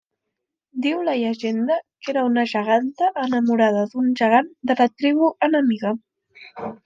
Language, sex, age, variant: Catalan, female, under 19, Central